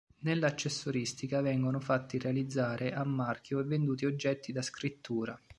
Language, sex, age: Italian, male, 30-39